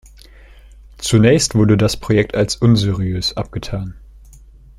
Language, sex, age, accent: German, male, under 19, Deutschland Deutsch